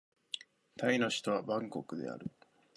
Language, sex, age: Japanese, male, 19-29